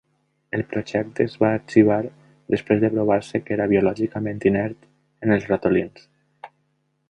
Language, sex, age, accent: Catalan, male, 19-29, valencià